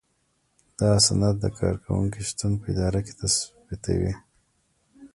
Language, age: Pashto, 30-39